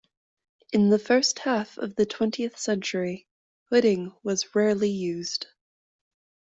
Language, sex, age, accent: English, female, 30-39, Canadian English